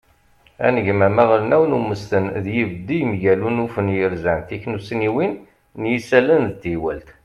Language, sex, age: Kabyle, male, 40-49